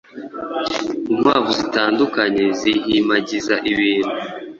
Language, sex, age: Kinyarwanda, male, 19-29